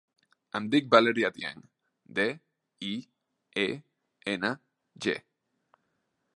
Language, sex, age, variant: Catalan, male, 19-29, Central